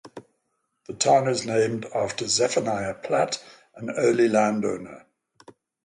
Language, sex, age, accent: English, male, 70-79, England English; Southern African (South Africa, Zimbabwe, Namibia)